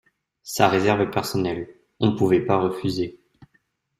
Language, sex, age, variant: French, male, 19-29, Français de métropole